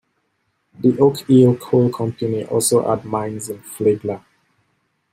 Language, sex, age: English, male, 19-29